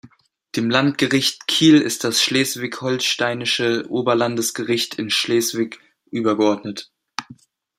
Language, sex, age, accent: German, male, under 19, Deutschland Deutsch